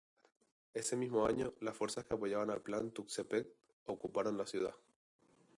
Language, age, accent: Spanish, 19-29, España: Islas Canarias; Rioplatense: Argentina, Uruguay, este de Bolivia, Paraguay